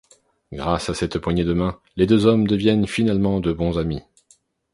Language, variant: French, Français de métropole